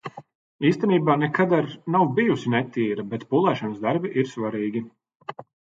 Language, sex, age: Latvian, male, 30-39